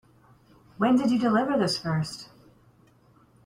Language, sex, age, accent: English, female, 50-59, United States English